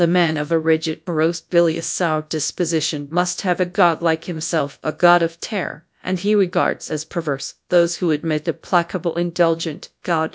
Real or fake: fake